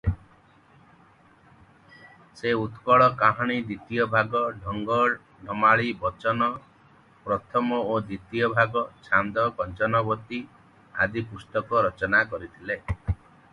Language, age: Odia, 50-59